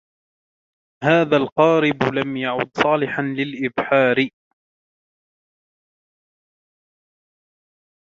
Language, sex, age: Arabic, male, 19-29